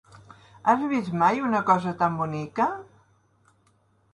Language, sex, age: Catalan, female, 60-69